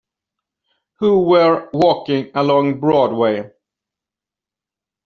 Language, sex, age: English, male, 40-49